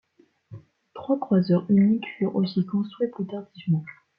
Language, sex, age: French, female, under 19